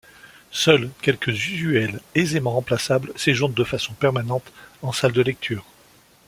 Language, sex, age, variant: French, male, 40-49, Français de métropole